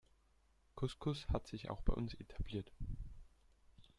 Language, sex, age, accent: German, male, under 19, Österreichisches Deutsch